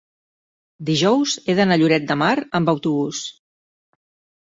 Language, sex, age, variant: Catalan, female, 40-49, Central